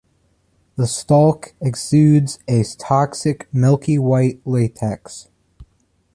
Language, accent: English, United States English